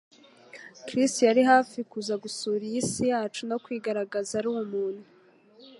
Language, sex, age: Kinyarwanda, female, 19-29